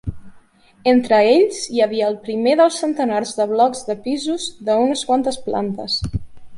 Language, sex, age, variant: Catalan, female, 19-29, Central